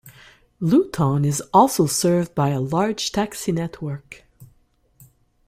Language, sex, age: English, female, 50-59